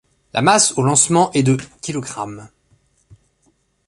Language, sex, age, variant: French, male, 30-39, Français de métropole